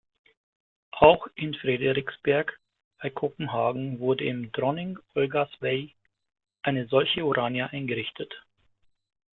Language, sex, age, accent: German, male, 40-49, Deutschland Deutsch